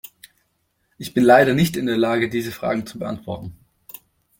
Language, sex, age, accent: German, male, 19-29, Deutschland Deutsch